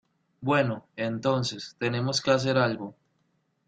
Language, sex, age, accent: Spanish, male, 30-39, Caribe: Cuba, Venezuela, Puerto Rico, República Dominicana, Panamá, Colombia caribeña, México caribeño, Costa del golfo de México